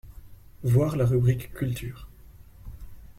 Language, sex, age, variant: French, male, 19-29, Français de métropole